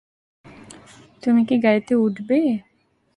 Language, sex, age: Bengali, female, 19-29